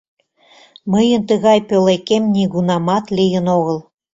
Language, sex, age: Mari, female, 70-79